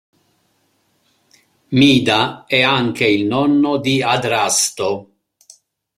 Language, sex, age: Italian, male, 50-59